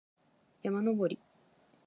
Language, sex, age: Japanese, female, 19-29